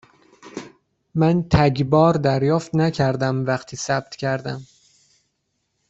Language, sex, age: Persian, male, 19-29